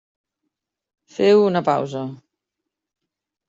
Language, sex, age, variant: Catalan, female, 50-59, Central